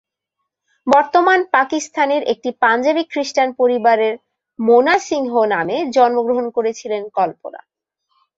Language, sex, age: Bengali, female, 19-29